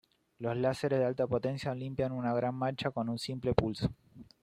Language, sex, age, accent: Spanish, male, 19-29, Rioplatense: Argentina, Uruguay, este de Bolivia, Paraguay